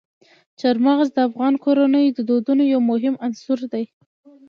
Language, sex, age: Pashto, female, under 19